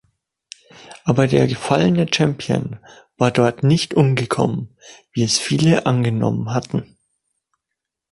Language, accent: German, Deutschland Deutsch